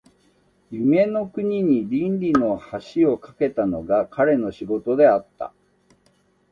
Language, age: Japanese, 60-69